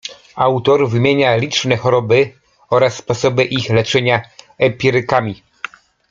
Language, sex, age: Polish, male, 40-49